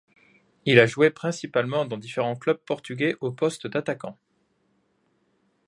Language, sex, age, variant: French, male, 19-29, Français de métropole